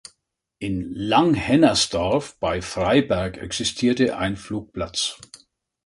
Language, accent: German, Deutschland Deutsch